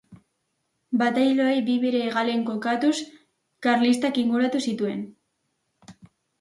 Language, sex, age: Basque, female, under 19